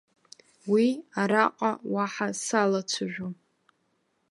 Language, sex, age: Abkhazian, female, under 19